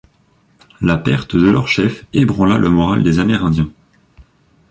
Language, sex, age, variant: French, male, under 19, Français de métropole